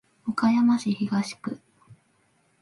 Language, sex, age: Japanese, female, 19-29